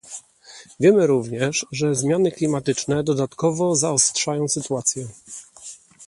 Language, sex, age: Polish, male, 30-39